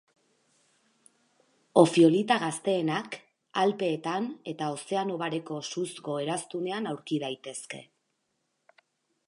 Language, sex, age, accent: Basque, female, 40-49, Erdialdekoa edo Nafarra (Gipuzkoa, Nafarroa)